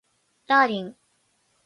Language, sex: Japanese, female